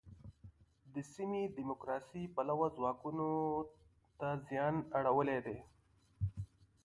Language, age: Pashto, 19-29